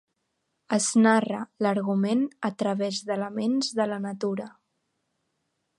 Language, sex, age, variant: Catalan, female, under 19, Central